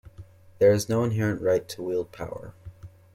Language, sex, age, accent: English, male, 19-29, United States English